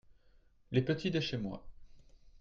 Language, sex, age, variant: French, male, 30-39, Français de métropole